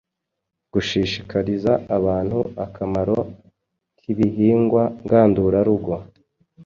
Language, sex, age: Kinyarwanda, male, 19-29